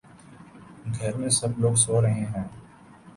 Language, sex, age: Urdu, male, 19-29